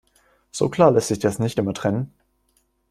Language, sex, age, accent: German, male, 19-29, Deutschland Deutsch